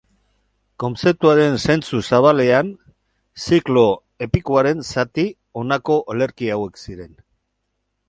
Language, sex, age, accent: Basque, male, 60-69, Mendebalekoa (Araba, Bizkaia, Gipuzkoako mendebaleko herri batzuk)